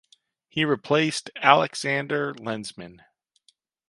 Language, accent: English, United States English